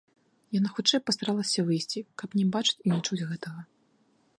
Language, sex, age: Belarusian, female, 30-39